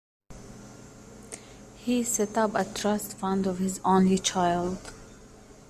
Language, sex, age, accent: English, female, 19-29, United States English